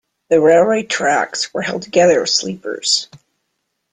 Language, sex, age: English, female, 50-59